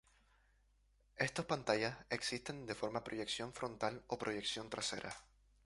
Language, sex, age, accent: Spanish, male, 19-29, España: Islas Canarias